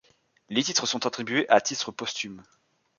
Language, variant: French, Français de métropole